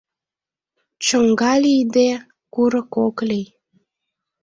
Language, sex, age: Mari, female, 19-29